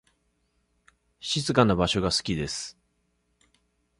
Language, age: Japanese, 40-49